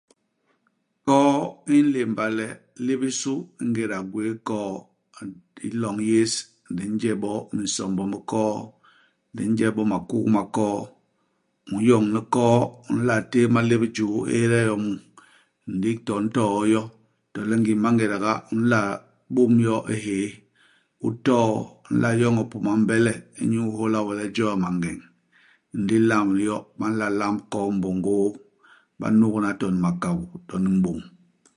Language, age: Basaa, 40-49